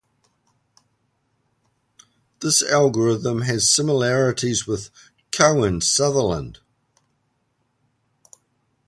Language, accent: English, New Zealand English